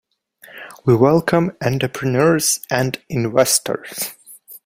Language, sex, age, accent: English, male, under 19, Canadian English